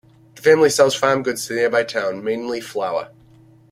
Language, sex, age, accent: English, male, 30-39, United States English